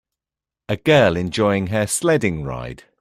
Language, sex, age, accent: English, male, 40-49, England English